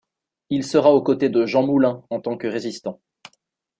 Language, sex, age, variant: French, male, 19-29, Français de métropole